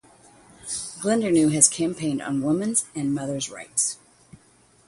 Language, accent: English, United States English